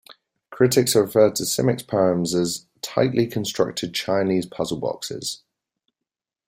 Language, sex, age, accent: English, male, 19-29, England English